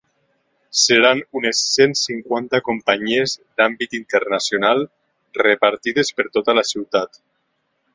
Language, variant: Catalan, Nord-Occidental